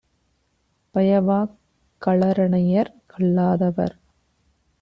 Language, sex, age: Tamil, female, 30-39